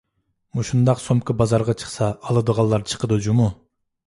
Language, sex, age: Uyghur, male, 19-29